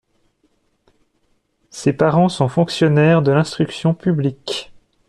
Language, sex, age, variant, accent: French, male, 40-49, Français d'Europe, Français de Suisse